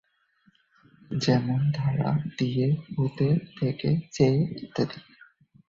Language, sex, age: Bengali, male, 19-29